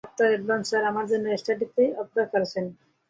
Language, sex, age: Bengali, female, 50-59